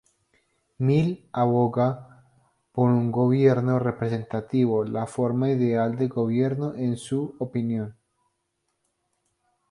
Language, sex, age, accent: Spanish, male, 19-29, Andino-Pacífico: Colombia, Perú, Ecuador, oeste de Bolivia y Venezuela andina